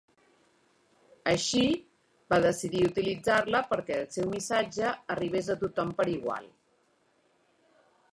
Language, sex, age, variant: Catalan, female, 50-59, Central